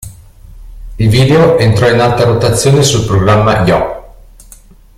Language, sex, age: Italian, male, 50-59